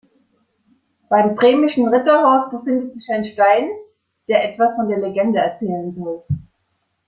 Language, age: German, 50-59